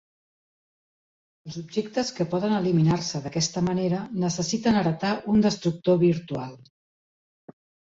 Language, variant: Catalan, Central